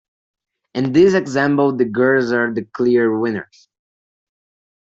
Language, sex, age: English, male, under 19